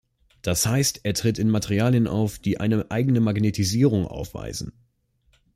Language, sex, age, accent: German, male, under 19, Deutschland Deutsch